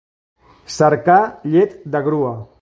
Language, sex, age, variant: Catalan, male, 50-59, Central